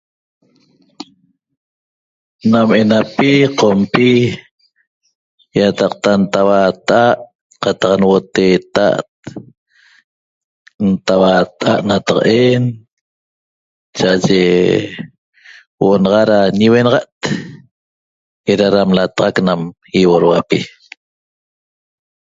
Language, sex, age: Toba, male, 60-69